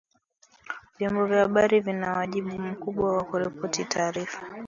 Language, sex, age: Swahili, female, 19-29